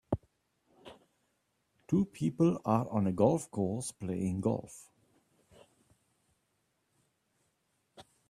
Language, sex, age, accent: English, male, 60-69, Southern African (South Africa, Zimbabwe, Namibia)